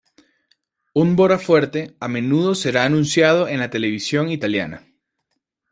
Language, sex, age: Spanish, male, 19-29